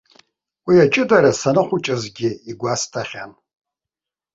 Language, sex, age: Abkhazian, male, 60-69